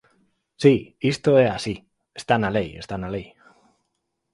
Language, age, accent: Galician, 19-29, Normativo (estándar)